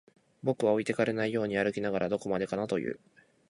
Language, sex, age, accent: Japanese, male, 19-29, 東京